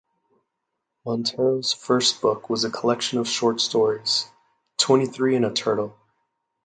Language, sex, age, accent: English, male, 30-39, United States English